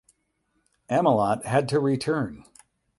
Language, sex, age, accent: English, male, 40-49, United States English; Midwestern